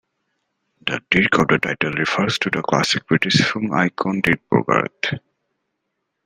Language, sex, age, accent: English, male, 19-29, United States English